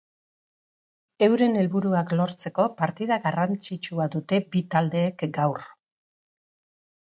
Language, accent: Basque, Erdialdekoa edo Nafarra (Gipuzkoa, Nafarroa)